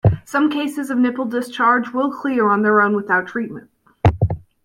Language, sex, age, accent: English, female, under 19, United States English